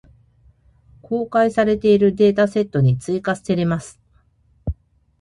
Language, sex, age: Japanese, female, 40-49